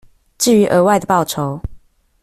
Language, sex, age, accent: Chinese, female, 19-29, 出生地：臺北市